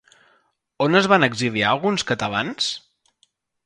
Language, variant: Catalan, Central